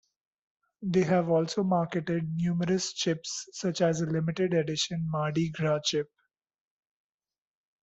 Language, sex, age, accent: English, male, 19-29, India and South Asia (India, Pakistan, Sri Lanka)